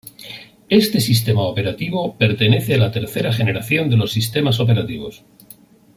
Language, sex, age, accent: Spanish, male, 50-59, España: Norte peninsular (Asturias, Castilla y León, Cantabria, País Vasco, Navarra, Aragón, La Rioja, Guadalajara, Cuenca)